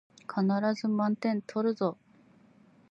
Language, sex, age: Japanese, female, 30-39